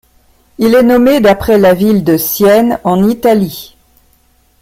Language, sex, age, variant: French, female, 50-59, Français de métropole